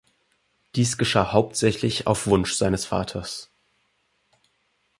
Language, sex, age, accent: German, male, 19-29, Deutschland Deutsch